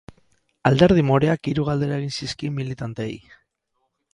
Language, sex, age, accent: Basque, male, 30-39, Mendebalekoa (Araba, Bizkaia, Gipuzkoako mendebaleko herri batzuk)